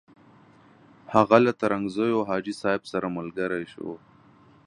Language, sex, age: Pashto, male, 19-29